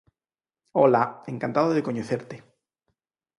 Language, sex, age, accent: Galician, male, 40-49, Normativo (estándar)